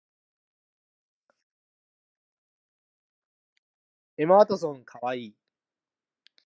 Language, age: English, 19-29